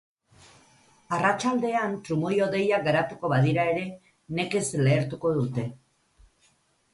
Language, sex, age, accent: Basque, female, 50-59, Erdialdekoa edo Nafarra (Gipuzkoa, Nafarroa)